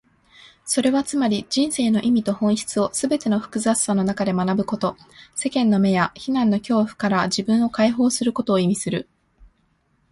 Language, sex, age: Japanese, female, 19-29